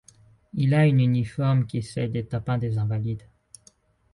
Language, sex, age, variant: French, male, 30-39, Français de métropole